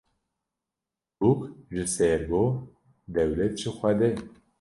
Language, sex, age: Kurdish, male, 19-29